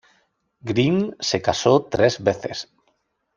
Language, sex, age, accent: Spanish, male, 40-49, España: Sur peninsular (Andalucia, Extremadura, Murcia)